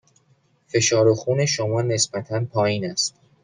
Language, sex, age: Persian, male, 19-29